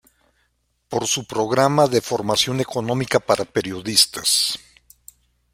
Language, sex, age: Spanish, male, 60-69